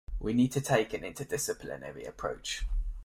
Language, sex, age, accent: English, male, 19-29, England English